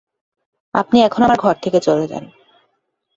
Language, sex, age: Bengali, female, 19-29